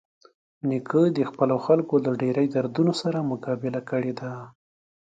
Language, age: Pashto, 19-29